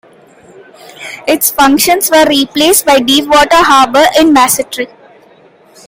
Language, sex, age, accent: English, male, 19-29, India and South Asia (India, Pakistan, Sri Lanka)